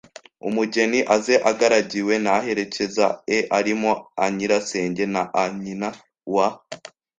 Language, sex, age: Kinyarwanda, male, under 19